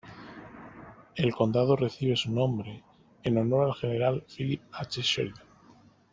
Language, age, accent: Spanish, 40-49, España: Centro-Sur peninsular (Madrid, Toledo, Castilla-La Mancha)